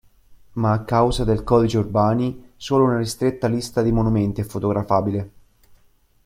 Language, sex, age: Italian, male, 19-29